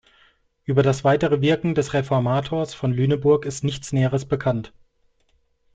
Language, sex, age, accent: German, male, 30-39, Deutschland Deutsch